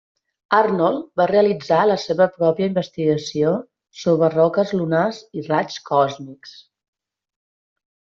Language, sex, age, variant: Catalan, female, 40-49, Central